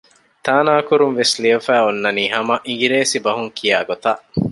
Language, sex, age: Divehi, male, 19-29